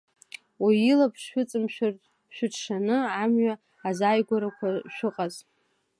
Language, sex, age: Abkhazian, female, 19-29